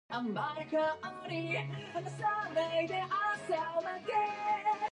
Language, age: English, under 19